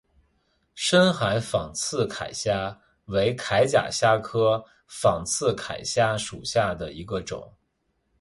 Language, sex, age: Chinese, male, 19-29